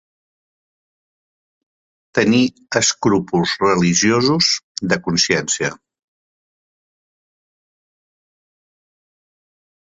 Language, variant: Catalan, Central